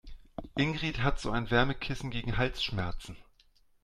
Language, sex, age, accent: German, male, 40-49, Deutschland Deutsch